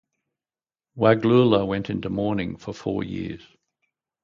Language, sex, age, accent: English, male, 60-69, Australian English